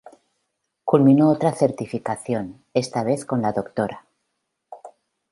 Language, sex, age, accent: Spanish, female, 50-59, España: Centro-Sur peninsular (Madrid, Toledo, Castilla-La Mancha)